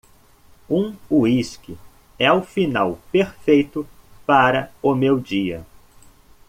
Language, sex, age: Portuguese, male, 30-39